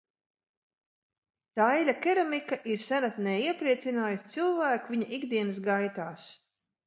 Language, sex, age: Latvian, female, 50-59